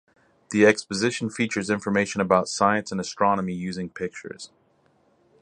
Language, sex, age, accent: English, male, 40-49, United States English